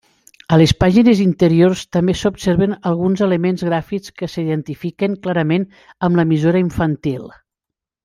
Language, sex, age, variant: Catalan, female, 50-59, Nord-Occidental